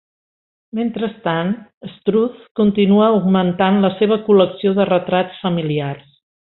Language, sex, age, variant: Catalan, female, 60-69, Central